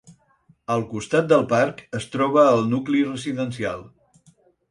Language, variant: Catalan, Central